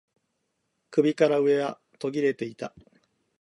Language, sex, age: Japanese, male, 40-49